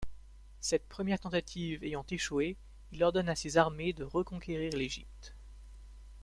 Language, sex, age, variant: French, male, 19-29, Français de métropole